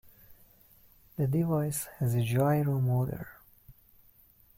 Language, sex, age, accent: English, male, 19-29, United States English